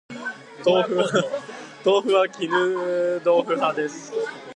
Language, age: Japanese, 19-29